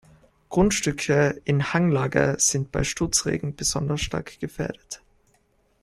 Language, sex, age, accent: German, male, 19-29, Österreichisches Deutsch